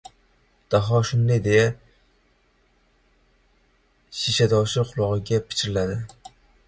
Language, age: Uzbek, 19-29